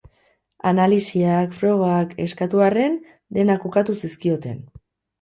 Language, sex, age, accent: Basque, female, 19-29, Erdialdekoa edo Nafarra (Gipuzkoa, Nafarroa)